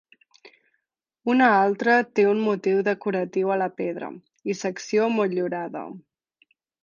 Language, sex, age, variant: Catalan, female, 19-29, Central